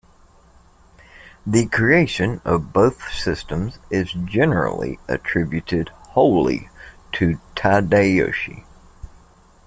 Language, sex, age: English, male, 50-59